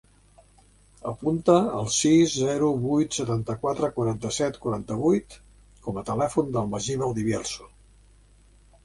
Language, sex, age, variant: Catalan, male, 70-79, Central